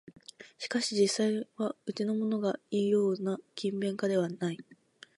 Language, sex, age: Japanese, female, 19-29